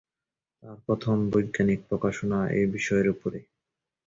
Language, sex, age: Bengali, male, 19-29